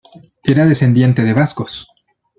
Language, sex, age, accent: Spanish, male, 19-29, Chileno: Chile, Cuyo